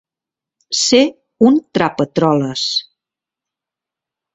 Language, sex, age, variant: Catalan, female, 60-69, Central